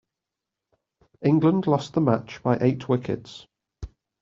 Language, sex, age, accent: English, male, 30-39, England English